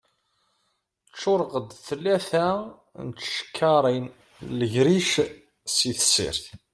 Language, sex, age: Kabyle, male, 30-39